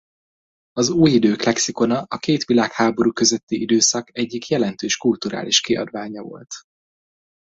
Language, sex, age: Hungarian, male, 30-39